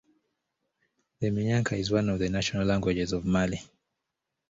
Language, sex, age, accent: English, male, 19-29, United States English